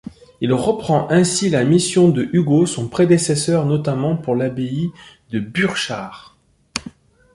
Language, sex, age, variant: French, male, 40-49, Français de métropole